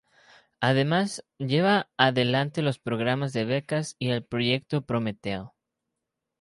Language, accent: Spanish, México